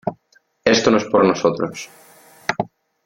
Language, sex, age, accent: Spanish, male, 19-29, España: Norte peninsular (Asturias, Castilla y León, Cantabria, País Vasco, Navarra, Aragón, La Rioja, Guadalajara, Cuenca)